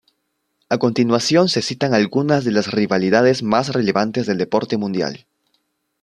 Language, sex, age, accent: Spanish, male, 19-29, Andino-Pacífico: Colombia, Perú, Ecuador, oeste de Bolivia y Venezuela andina